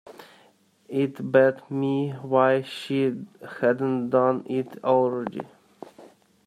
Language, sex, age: English, male, 19-29